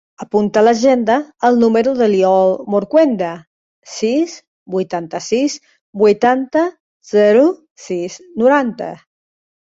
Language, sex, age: Catalan, female, 40-49